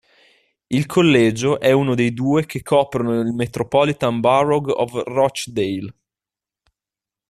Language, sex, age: Italian, male, 19-29